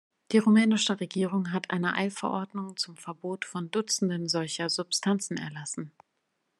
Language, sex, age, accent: German, female, 30-39, Deutschland Deutsch